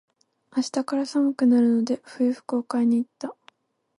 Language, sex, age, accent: Japanese, female, 19-29, 関西弁